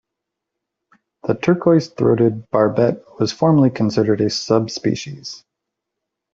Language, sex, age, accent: English, male, 30-39, United States English